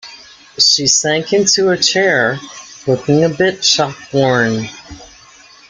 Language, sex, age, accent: English, female, 60-69, United States English